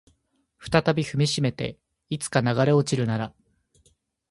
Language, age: Japanese, 19-29